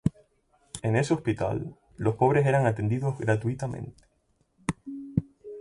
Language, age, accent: Spanish, 19-29, España: Islas Canarias